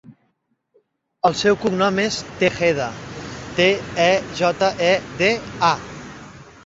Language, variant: Catalan, Central